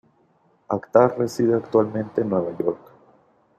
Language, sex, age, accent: Spanish, male, 30-39, México